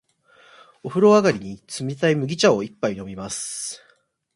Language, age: Japanese, 19-29